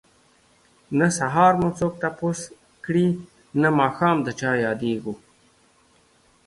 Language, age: Pashto, 30-39